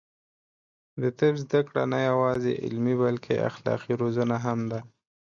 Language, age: Pashto, 19-29